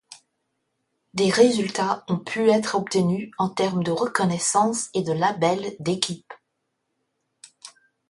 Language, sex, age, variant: French, female, 50-59, Français de métropole